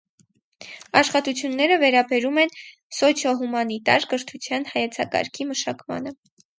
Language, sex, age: Armenian, female, under 19